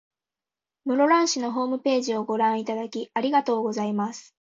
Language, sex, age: Japanese, female, 19-29